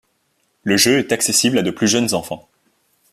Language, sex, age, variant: French, male, 19-29, Français de métropole